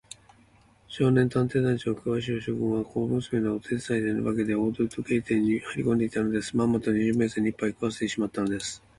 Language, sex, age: Japanese, male, 50-59